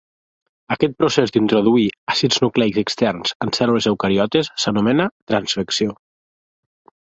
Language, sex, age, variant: Catalan, male, 19-29, Central